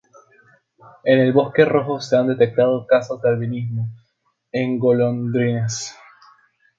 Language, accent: Spanish, Caribe: Cuba, Venezuela, Puerto Rico, República Dominicana, Panamá, Colombia caribeña, México caribeño, Costa del golfo de México